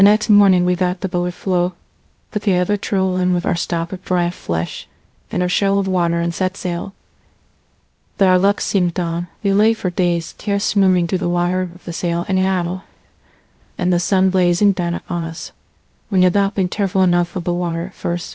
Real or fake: fake